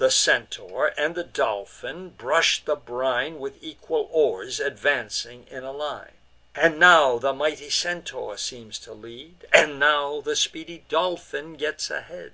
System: none